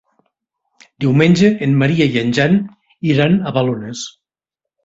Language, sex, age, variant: Catalan, male, 60-69, Nord-Occidental